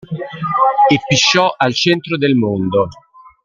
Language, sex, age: Italian, male, 50-59